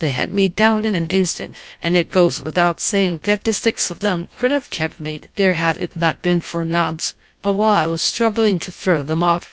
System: TTS, GlowTTS